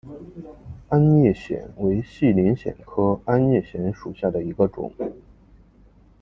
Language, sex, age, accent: Chinese, male, 19-29, 出生地：河南省